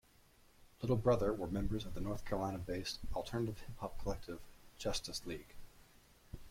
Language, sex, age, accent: English, male, 19-29, United States English